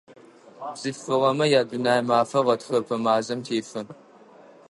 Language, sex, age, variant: Adyghe, male, under 19, Адыгабзэ (Кирил, пстэумэ зэдыряе)